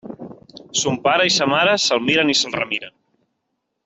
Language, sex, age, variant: Catalan, male, 19-29, Central